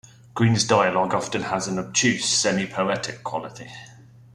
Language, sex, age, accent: English, male, 40-49, England English